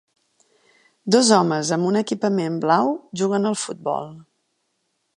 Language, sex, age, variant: Catalan, female, 40-49, Central